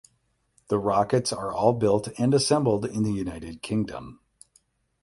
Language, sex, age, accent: English, male, 40-49, United States English; Midwestern